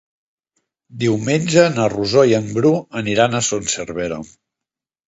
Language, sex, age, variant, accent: Catalan, male, 40-49, Central, central